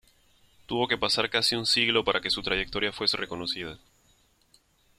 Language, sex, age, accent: Spanish, male, 30-39, Caribe: Cuba, Venezuela, Puerto Rico, República Dominicana, Panamá, Colombia caribeña, México caribeño, Costa del golfo de México